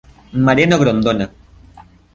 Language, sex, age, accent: Spanish, male, under 19, Andino-Pacífico: Colombia, Perú, Ecuador, oeste de Bolivia y Venezuela andina